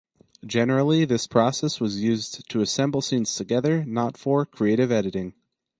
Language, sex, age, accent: English, male, 30-39, United States English